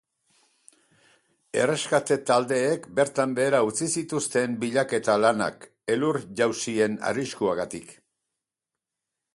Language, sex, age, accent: Basque, male, 70-79, Erdialdekoa edo Nafarra (Gipuzkoa, Nafarroa)